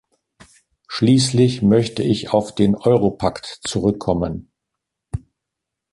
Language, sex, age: German, male, 70-79